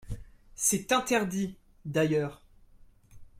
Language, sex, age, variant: French, male, 19-29, Français de métropole